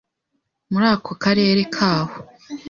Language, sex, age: Kinyarwanda, female, 19-29